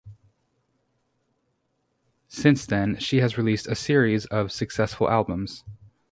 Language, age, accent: English, 30-39, United States English